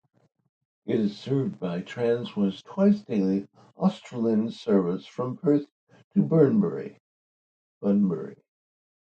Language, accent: English, United States English